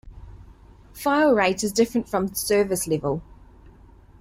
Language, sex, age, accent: English, female, 30-39, New Zealand English